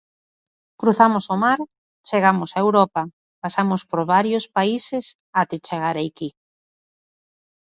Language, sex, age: Galician, female, 40-49